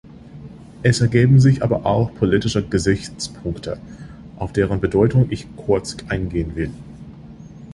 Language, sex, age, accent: German, male, 19-29, Amerikanisches Deutsch